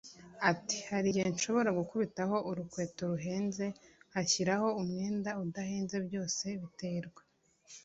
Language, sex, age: Kinyarwanda, female, 19-29